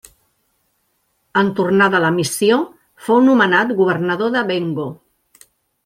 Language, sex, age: Catalan, female, 50-59